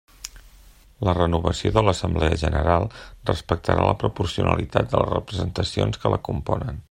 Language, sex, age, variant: Catalan, male, 40-49, Central